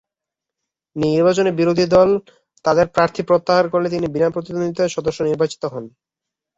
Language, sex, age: Bengali, male, under 19